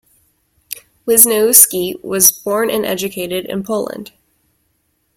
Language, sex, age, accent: English, female, 19-29, United States English